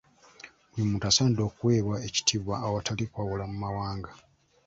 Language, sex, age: Ganda, male, 19-29